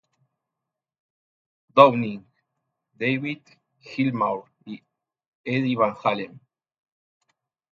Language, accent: Spanish, Rioplatense: Argentina, Uruguay, este de Bolivia, Paraguay